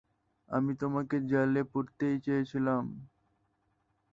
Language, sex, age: Bengali, male, under 19